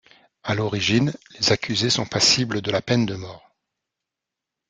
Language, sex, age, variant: French, male, 40-49, Français de métropole